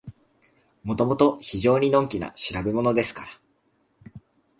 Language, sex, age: Japanese, male, under 19